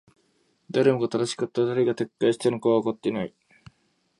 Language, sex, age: Japanese, male, 19-29